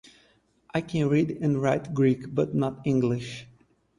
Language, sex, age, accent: English, male, 30-39, United States English